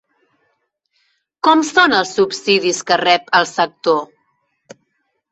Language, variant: Catalan, Central